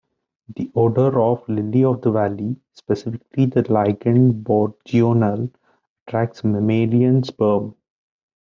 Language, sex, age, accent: English, male, 19-29, India and South Asia (India, Pakistan, Sri Lanka)